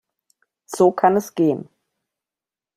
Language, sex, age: German, female, 40-49